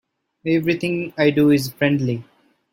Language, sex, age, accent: English, male, under 19, India and South Asia (India, Pakistan, Sri Lanka)